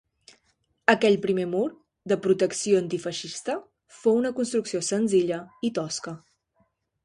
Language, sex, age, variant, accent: Catalan, female, 19-29, Central, septentrional